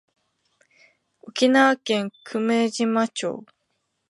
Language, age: Japanese, 19-29